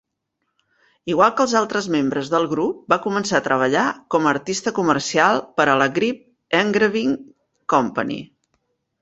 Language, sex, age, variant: Catalan, female, 50-59, Central